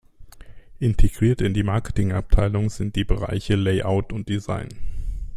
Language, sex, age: German, male, 50-59